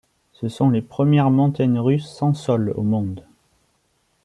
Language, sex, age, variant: French, male, 19-29, Français de métropole